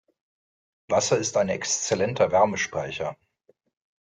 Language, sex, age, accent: German, male, 30-39, Deutschland Deutsch